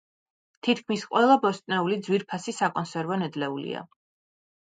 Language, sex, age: Georgian, female, 40-49